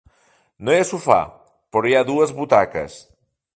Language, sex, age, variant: Catalan, male, 50-59, Central